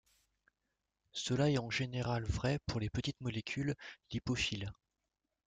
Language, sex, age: French, male, 40-49